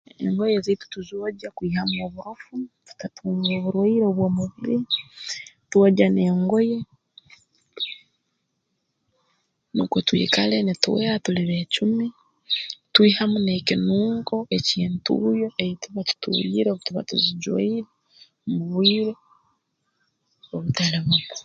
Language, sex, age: Tooro, female, 30-39